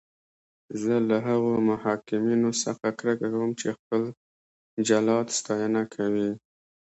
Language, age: Pashto, 19-29